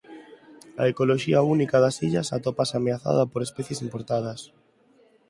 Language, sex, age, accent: Galician, male, under 19, Neofalante